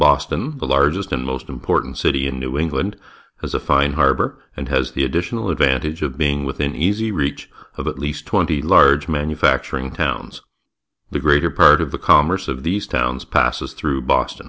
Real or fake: real